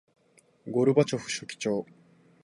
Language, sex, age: Japanese, male, 19-29